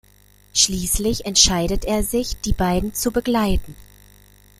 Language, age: German, 30-39